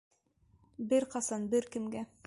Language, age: Bashkir, 19-29